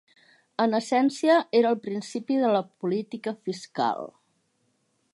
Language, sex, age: Catalan, female, 60-69